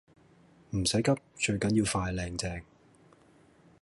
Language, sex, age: Cantonese, male, 40-49